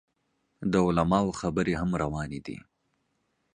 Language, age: Pashto, 19-29